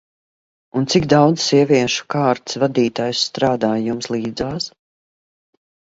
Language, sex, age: Latvian, female, 50-59